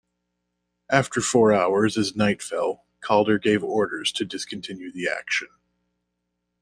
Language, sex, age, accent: English, male, 30-39, United States English